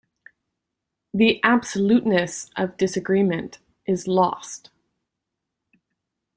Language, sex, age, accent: English, female, 30-39, Canadian English